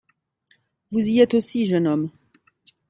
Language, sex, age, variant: French, female, 40-49, Français de métropole